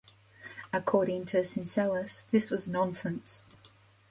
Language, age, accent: English, 50-59, Australian English